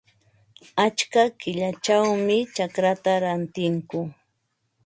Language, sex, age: Ambo-Pasco Quechua, female, 60-69